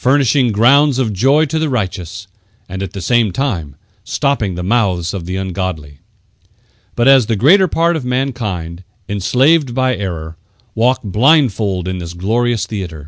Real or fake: real